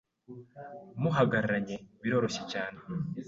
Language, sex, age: Kinyarwanda, male, 19-29